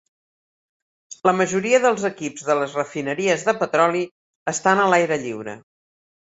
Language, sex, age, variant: Catalan, female, 60-69, Central